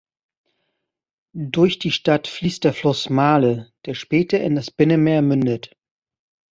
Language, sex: German, male